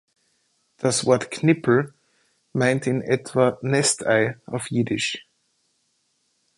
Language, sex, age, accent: German, male, 30-39, Österreichisches Deutsch